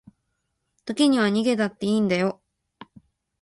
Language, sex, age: Japanese, female, 19-29